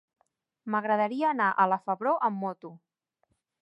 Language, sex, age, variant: Catalan, female, 30-39, Central